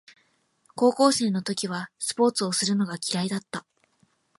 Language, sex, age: Japanese, female, 19-29